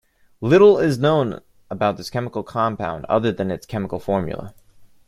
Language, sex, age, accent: English, male, 19-29, United States English